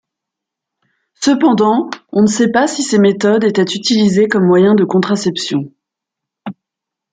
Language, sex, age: French, female, 40-49